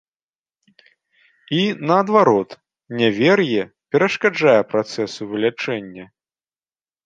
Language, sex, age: Belarusian, male, 40-49